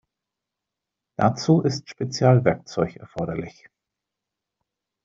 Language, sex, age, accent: German, male, 50-59, Deutschland Deutsch